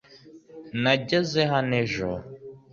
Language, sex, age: Kinyarwanda, male, 19-29